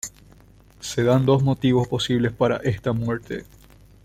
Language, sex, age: Spanish, male, 19-29